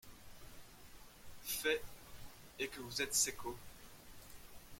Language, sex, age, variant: French, male, 30-39, Français de métropole